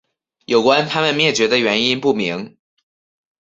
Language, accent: Chinese, 出生地：辽宁省